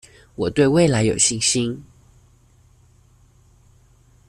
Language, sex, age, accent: Chinese, female, 19-29, 出生地：宜蘭縣